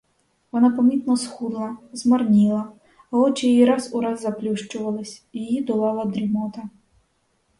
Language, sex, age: Ukrainian, female, 19-29